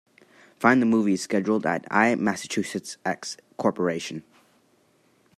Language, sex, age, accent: English, male, under 19, United States English